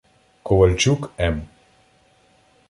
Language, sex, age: Ukrainian, male, 30-39